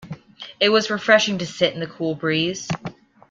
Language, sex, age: English, female, 19-29